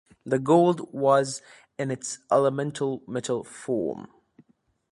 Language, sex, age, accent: English, male, 19-29, England English